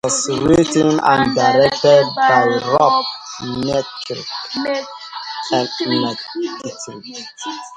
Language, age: English, 19-29